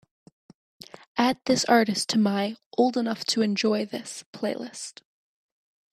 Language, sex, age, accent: English, female, 19-29, Canadian English